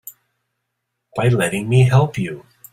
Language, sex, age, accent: English, male, 50-59, United States English